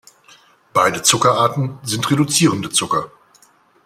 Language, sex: German, male